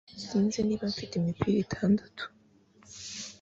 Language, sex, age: Kinyarwanda, female, under 19